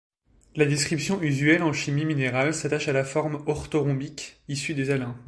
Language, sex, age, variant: French, male, 19-29, Français de métropole